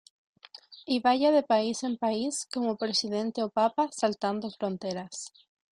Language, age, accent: Spanish, 19-29, Chileno: Chile, Cuyo